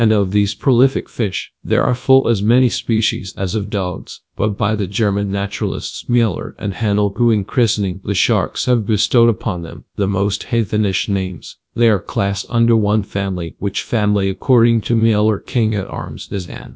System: TTS, GradTTS